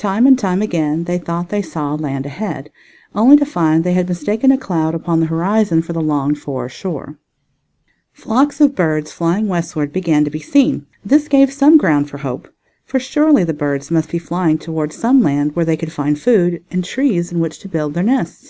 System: none